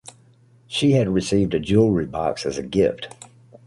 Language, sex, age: English, male, 50-59